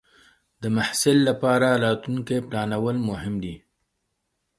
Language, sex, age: Pashto, male, 30-39